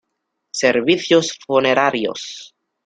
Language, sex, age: Spanish, male, 19-29